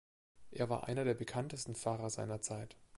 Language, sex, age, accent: German, male, 19-29, Deutschland Deutsch